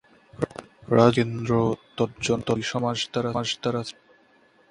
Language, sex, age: Bengali, male, 19-29